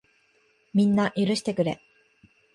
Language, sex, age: Japanese, female, 19-29